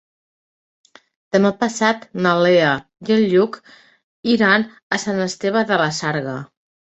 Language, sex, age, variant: Catalan, female, 40-49, Central